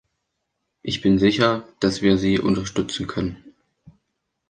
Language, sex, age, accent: German, male, under 19, Deutschland Deutsch